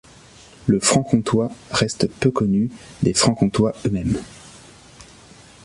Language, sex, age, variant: French, male, 30-39, Français de métropole